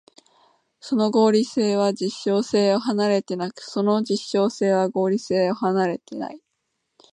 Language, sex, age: Japanese, female, 19-29